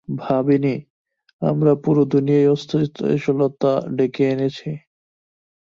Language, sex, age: Bengali, male, 19-29